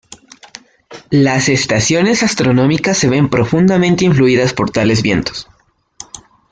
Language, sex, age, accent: Spanish, male, under 19, Andino-Pacífico: Colombia, Perú, Ecuador, oeste de Bolivia y Venezuela andina